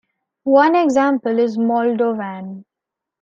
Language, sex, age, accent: English, female, 19-29, India and South Asia (India, Pakistan, Sri Lanka)